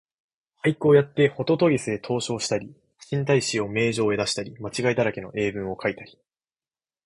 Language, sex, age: Japanese, male, 19-29